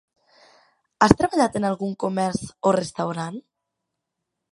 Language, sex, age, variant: Catalan, female, 19-29, Central